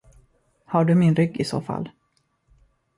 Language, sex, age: Swedish, male, 30-39